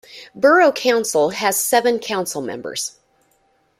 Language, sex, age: English, female, 30-39